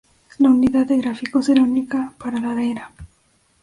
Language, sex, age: Spanish, female, under 19